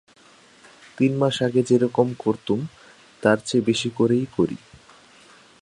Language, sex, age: Bengali, male, 19-29